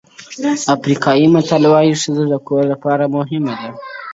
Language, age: Pashto, 19-29